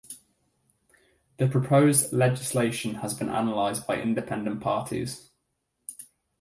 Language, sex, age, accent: English, male, 19-29, England English